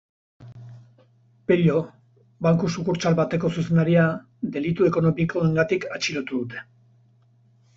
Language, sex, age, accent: Basque, male, 50-59, Erdialdekoa edo Nafarra (Gipuzkoa, Nafarroa)